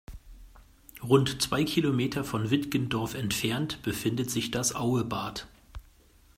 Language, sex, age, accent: German, male, 40-49, Deutschland Deutsch